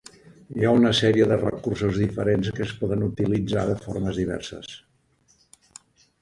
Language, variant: Catalan, Central